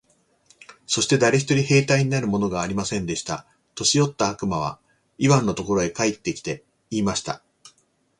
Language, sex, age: Japanese, male, 40-49